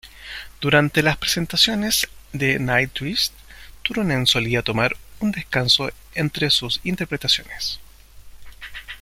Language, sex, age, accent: Spanish, male, 40-49, Chileno: Chile, Cuyo